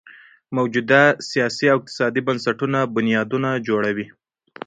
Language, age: Pashto, 19-29